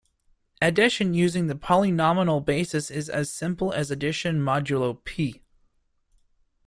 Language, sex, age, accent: English, male, 19-29, United States English